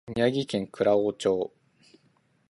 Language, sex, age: Japanese, male, 19-29